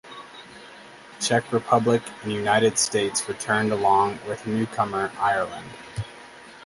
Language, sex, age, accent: English, male, 30-39, United States English